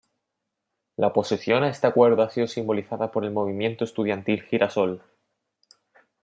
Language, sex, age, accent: Spanish, male, 19-29, España: Sur peninsular (Andalucia, Extremadura, Murcia)